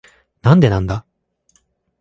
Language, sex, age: Japanese, male, 19-29